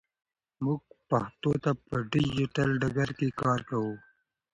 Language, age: Pashto, 19-29